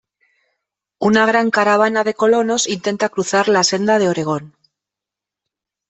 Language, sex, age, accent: Spanish, female, 50-59, España: Centro-Sur peninsular (Madrid, Toledo, Castilla-La Mancha)